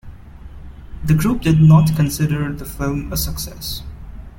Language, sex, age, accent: English, male, 19-29, India and South Asia (India, Pakistan, Sri Lanka)